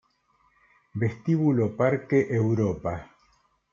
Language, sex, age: Spanish, male, 60-69